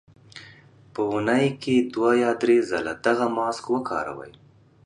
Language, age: Pashto, 30-39